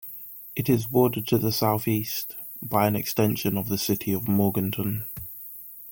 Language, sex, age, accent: English, male, 30-39, England English